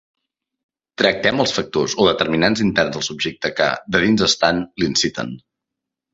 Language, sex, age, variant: Catalan, male, 30-39, Central